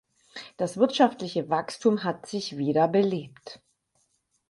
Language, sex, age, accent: German, female, 50-59, Deutschland Deutsch